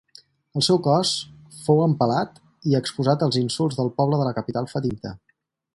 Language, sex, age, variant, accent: Catalan, male, 19-29, Central, central